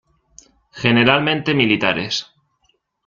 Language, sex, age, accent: Spanish, male, 19-29, España: Centro-Sur peninsular (Madrid, Toledo, Castilla-La Mancha)